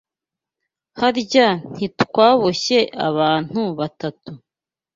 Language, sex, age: Kinyarwanda, female, 19-29